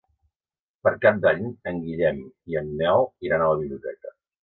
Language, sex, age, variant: Catalan, male, 60-69, Central